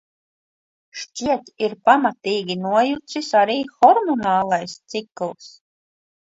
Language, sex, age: Latvian, female, 40-49